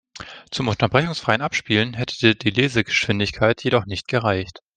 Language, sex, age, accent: German, male, 30-39, Deutschland Deutsch